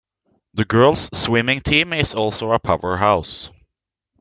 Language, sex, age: English, male, 19-29